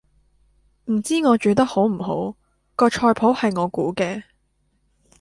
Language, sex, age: Cantonese, female, 19-29